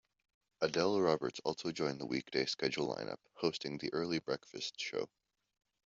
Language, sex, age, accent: English, male, under 19, Canadian English